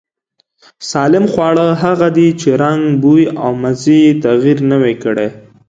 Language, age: Pashto, 19-29